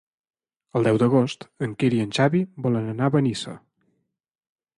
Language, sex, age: Catalan, male, 30-39